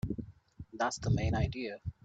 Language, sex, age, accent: English, male, 30-39, India and South Asia (India, Pakistan, Sri Lanka)